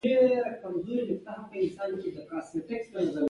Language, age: Pashto, under 19